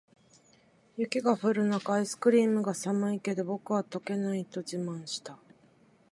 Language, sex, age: Japanese, female, 40-49